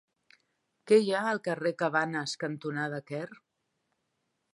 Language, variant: Catalan, Central